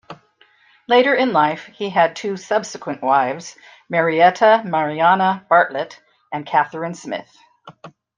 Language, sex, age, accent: English, female, 60-69, United States English